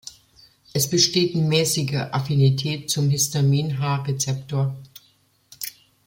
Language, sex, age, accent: German, female, 50-59, Deutschland Deutsch